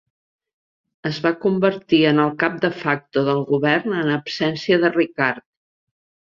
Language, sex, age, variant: Catalan, female, 60-69, Central